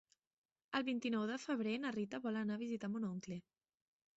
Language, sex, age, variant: Catalan, female, 19-29, Central